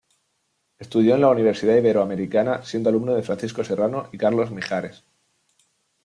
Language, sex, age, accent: Spanish, male, 19-29, España: Sur peninsular (Andalucia, Extremadura, Murcia)